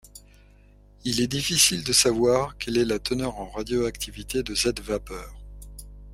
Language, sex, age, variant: French, male, 60-69, Français de métropole